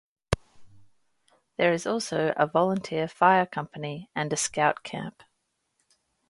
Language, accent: English, Australian English